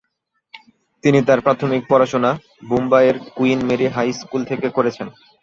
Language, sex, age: Bengali, male, 19-29